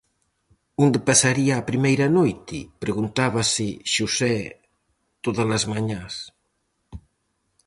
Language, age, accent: Galician, 50-59, Central (gheada)